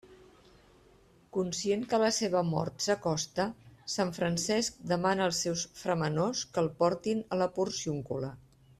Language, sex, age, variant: Catalan, female, 50-59, Central